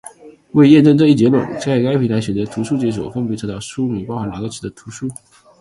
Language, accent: Chinese, 出生地：福建省